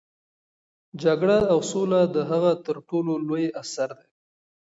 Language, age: Pashto, 19-29